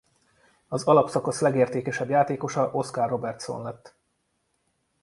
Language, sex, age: Hungarian, male, 30-39